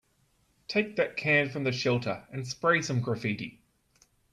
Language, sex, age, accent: English, male, 30-39, Australian English